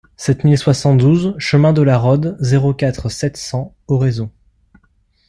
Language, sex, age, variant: French, male, 19-29, Français de métropole